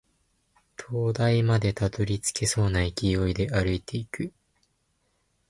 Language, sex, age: Japanese, male, 19-29